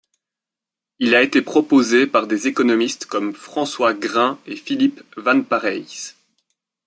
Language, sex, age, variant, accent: French, male, 30-39, Français d'Europe, Français de Belgique